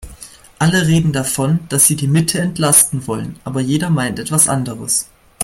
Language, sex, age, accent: German, male, 19-29, Deutschland Deutsch